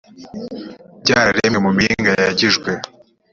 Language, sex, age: Kinyarwanda, male, 19-29